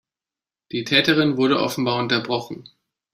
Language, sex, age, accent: German, male, 30-39, Deutschland Deutsch